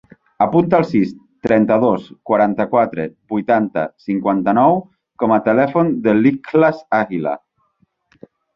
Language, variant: Catalan, Nord-Occidental